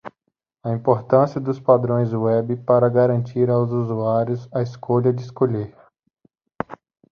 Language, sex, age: Portuguese, male, 19-29